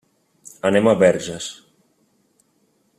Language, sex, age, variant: Catalan, male, 19-29, Central